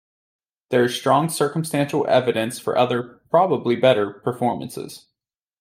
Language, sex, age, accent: English, male, 19-29, United States English